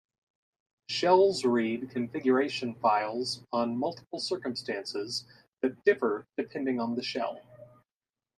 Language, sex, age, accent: English, male, 30-39, United States English